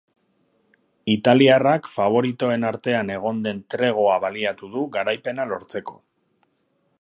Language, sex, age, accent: Basque, male, 30-39, Mendebalekoa (Araba, Bizkaia, Gipuzkoako mendebaleko herri batzuk)